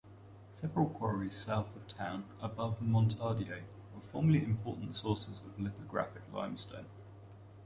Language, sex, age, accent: English, male, 30-39, England English